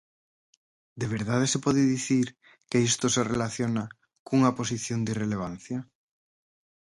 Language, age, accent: Galician, 30-39, Normativo (estándar)